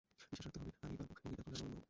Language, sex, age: Bengali, male, 19-29